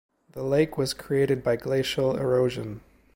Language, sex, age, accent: English, male, 19-29, United States English